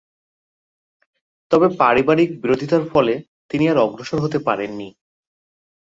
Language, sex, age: Bengali, male, 30-39